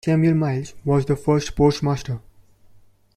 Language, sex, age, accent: English, male, 19-29, India and South Asia (India, Pakistan, Sri Lanka)